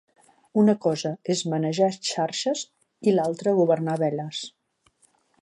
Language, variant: Catalan, Central